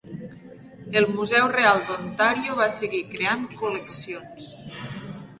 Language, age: Catalan, 19-29